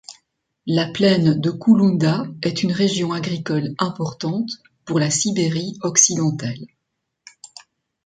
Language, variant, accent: French, Français d'Europe, Français de Belgique